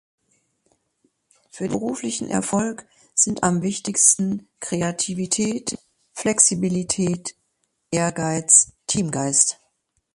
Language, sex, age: German, female, 60-69